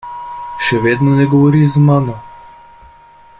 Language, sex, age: Slovenian, male, 30-39